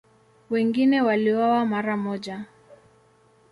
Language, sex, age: Swahili, male, 30-39